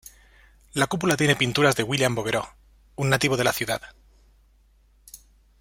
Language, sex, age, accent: Spanish, male, 30-39, España: Centro-Sur peninsular (Madrid, Toledo, Castilla-La Mancha)